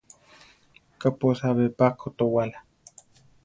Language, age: Central Tarahumara, 19-29